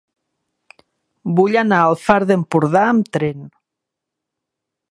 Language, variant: Catalan, Nord-Occidental